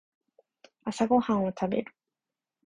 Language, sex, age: Japanese, female, 19-29